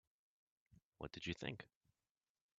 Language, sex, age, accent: English, male, under 19, United States English